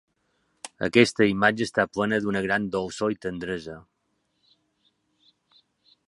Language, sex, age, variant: Catalan, male, 40-49, Balear